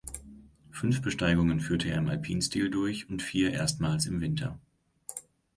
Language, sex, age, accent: German, male, 19-29, Deutschland Deutsch